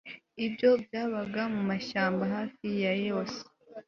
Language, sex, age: Kinyarwanda, female, 19-29